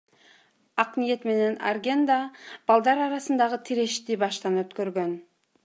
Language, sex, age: Kyrgyz, female, 30-39